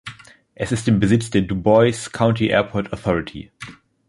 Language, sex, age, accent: German, male, 19-29, Deutschland Deutsch